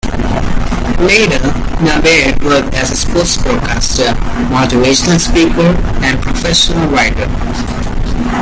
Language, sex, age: English, male, 19-29